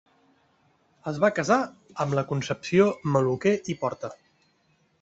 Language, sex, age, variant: Catalan, male, 30-39, Central